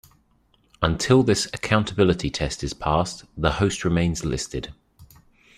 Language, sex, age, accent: English, male, 30-39, England English